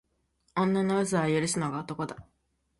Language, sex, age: Japanese, female, 19-29